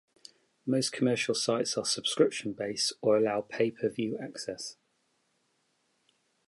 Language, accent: English, England English